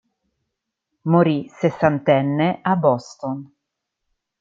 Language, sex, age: Italian, female, 30-39